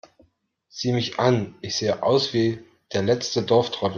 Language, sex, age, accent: German, male, 30-39, Deutschland Deutsch